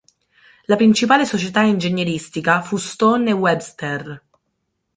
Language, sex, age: Italian, male, 30-39